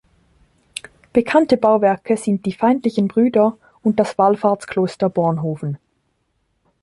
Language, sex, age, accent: German, female, 19-29, Schweizerdeutsch